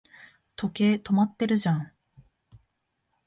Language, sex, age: Japanese, female, 19-29